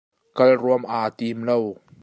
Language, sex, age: Hakha Chin, male, 30-39